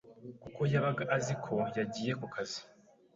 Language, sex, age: Kinyarwanda, male, 19-29